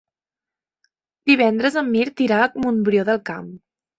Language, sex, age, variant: Catalan, female, 19-29, Central